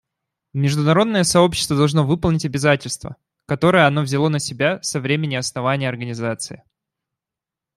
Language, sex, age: Russian, male, 19-29